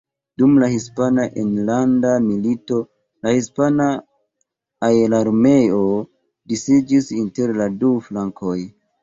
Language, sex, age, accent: Esperanto, male, 30-39, Internacia